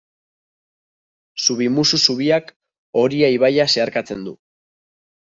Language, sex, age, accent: Basque, male, 19-29, Mendebalekoa (Araba, Bizkaia, Gipuzkoako mendebaleko herri batzuk)